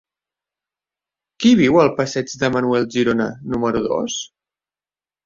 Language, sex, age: Catalan, male, 30-39